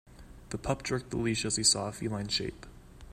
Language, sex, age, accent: English, male, under 19, United States English